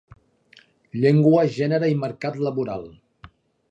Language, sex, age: Catalan, male, 50-59